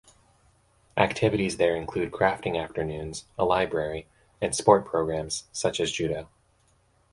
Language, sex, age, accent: English, male, 19-29, United States English